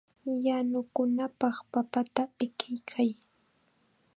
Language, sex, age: Chiquián Ancash Quechua, female, 19-29